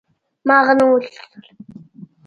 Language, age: Pashto, 40-49